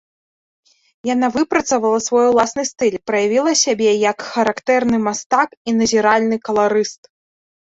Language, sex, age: Belarusian, female, 19-29